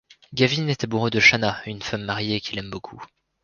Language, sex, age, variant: French, male, 19-29, Français de métropole